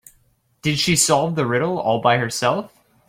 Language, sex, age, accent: English, male, 19-29, United States English